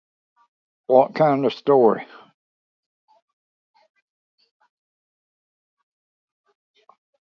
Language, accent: English, United States English